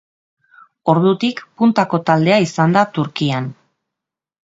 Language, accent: Basque, Mendebalekoa (Araba, Bizkaia, Gipuzkoako mendebaleko herri batzuk)